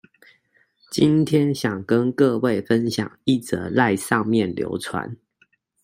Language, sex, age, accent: Chinese, male, 30-39, 出生地：臺北市